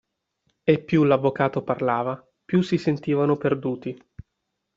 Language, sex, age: Italian, male, 30-39